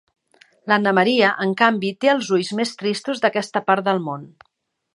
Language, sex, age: Catalan, female, 50-59